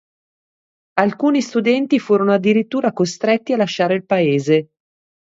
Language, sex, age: Italian, female, 40-49